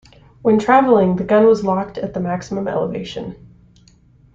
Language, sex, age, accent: English, female, 19-29, United States English